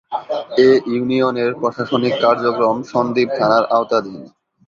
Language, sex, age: Bengali, male, 19-29